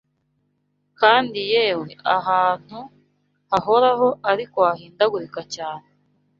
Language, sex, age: Kinyarwanda, female, 19-29